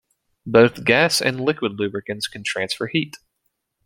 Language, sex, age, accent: English, male, 19-29, United States English